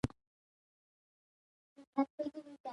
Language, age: Pashto, 30-39